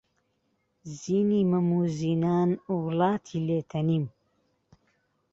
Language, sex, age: Central Kurdish, female, 30-39